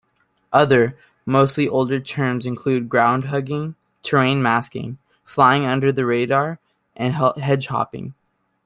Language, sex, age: English, male, 19-29